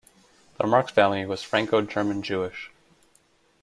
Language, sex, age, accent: English, male, 30-39, United States English